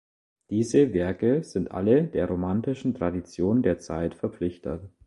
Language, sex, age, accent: German, male, under 19, Deutschland Deutsch